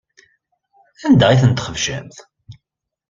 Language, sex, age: Kabyle, male, 40-49